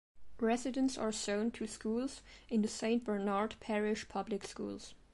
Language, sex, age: English, female, 19-29